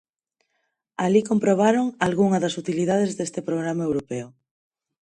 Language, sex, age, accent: Galician, female, 19-29, Normativo (estándar)